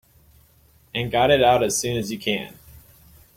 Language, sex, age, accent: English, male, 19-29, United States English